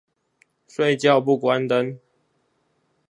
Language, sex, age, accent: Chinese, male, 19-29, 出生地：臺北市; 出生地：新北市